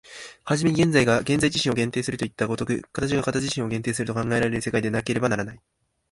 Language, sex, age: Japanese, male, 19-29